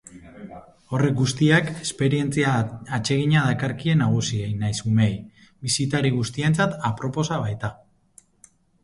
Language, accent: Basque, Mendebalekoa (Araba, Bizkaia, Gipuzkoako mendebaleko herri batzuk)